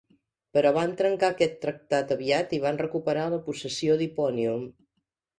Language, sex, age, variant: Catalan, female, 50-59, Central